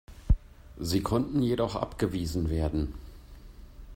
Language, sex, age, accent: German, male, 50-59, Deutschland Deutsch